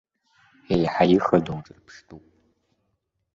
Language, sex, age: Abkhazian, male, under 19